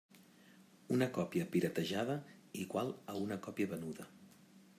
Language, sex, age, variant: Catalan, male, 40-49, Central